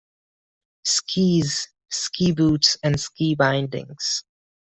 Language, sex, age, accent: English, male, 19-29, India and South Asia (India, Pakistan, Sri Lanka)